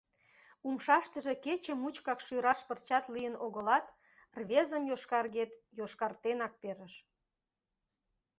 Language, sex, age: Mari, female, 40-49